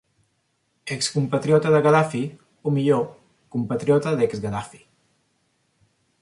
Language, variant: Catalan, Central